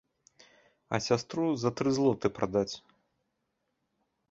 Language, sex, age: Belarusian, male, 30-39